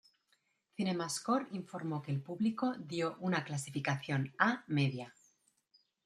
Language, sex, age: Spanish, female, 40-49